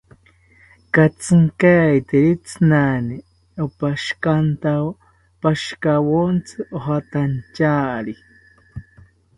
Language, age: South Ucayali Ashéninka, 30-39